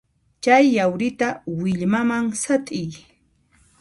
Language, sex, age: Puno Quechua, female, 30-39